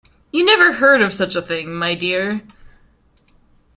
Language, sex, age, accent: English, female, 19-29, United States English